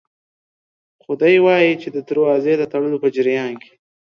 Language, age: Pashto, under 19